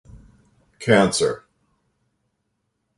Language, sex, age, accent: English, male, 60-69, United States English